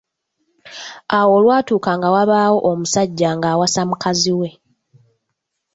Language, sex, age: Ganda, female, 19-29